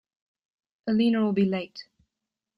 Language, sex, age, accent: English, female, under 19, England English